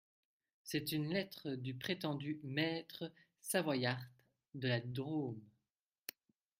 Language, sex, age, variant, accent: French, male, 19-29, Français d'Europe, Français de Belgique